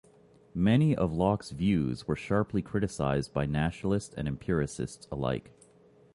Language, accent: English, Canadian English